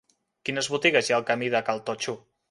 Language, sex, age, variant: Catalan, male, 19-29, Central